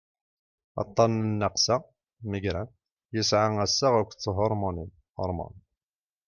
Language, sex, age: Kabyle, male, 50-59